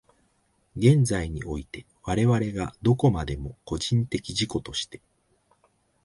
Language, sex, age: Japanese, male, 50-59